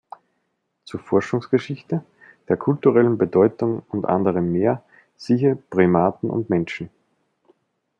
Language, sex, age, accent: German, male, 19-29, Österreichisches Deutsch